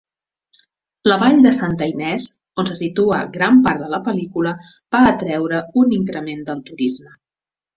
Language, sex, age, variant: Catalan, female, 50-59, Central